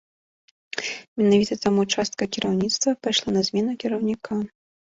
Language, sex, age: Belarusian, female, 30-39